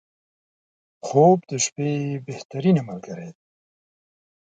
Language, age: Pashto, 60-69